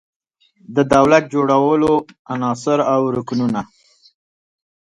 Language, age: Pashto, 30-39